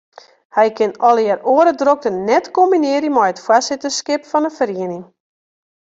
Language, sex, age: Western Frisian, female, 40-49